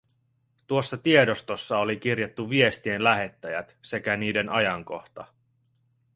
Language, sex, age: Finnish, male, 30-39